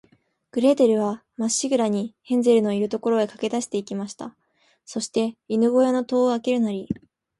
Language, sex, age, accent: Japanese, female, under 19, 標準語